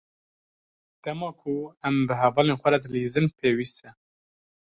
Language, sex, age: Kurdish, male, 19-29